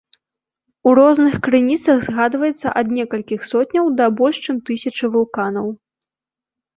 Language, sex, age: Belarusian, female, under 19